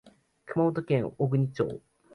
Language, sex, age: Japanese, male, 19-29